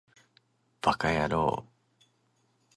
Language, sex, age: Japanese, male, 19-29